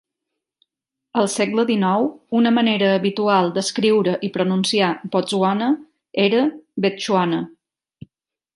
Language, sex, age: Catalan, female, 40-49